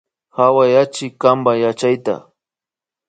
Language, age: Imbabura Highland Quichua, 30-39